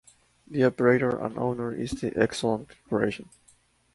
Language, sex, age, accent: English, male, 19-29, United States English